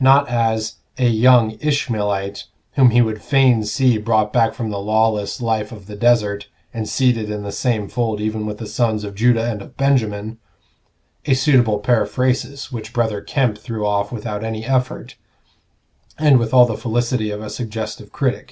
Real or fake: real